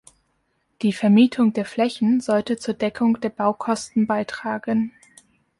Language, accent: German, Deutschland Deutsch